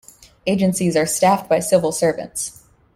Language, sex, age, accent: English, female, 19-29, United States English